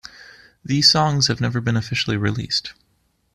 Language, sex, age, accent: English, male, 19-29, Canadian English